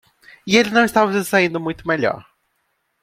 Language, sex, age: Portuguese, male, 19-29